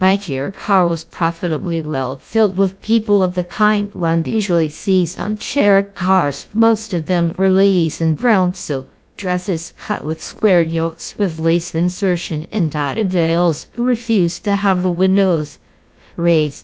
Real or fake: fake